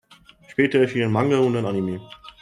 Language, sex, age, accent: German, male, 19-29, Österreichisches Deutsch